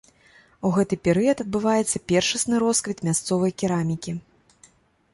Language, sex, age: Belarusian, female, 40-49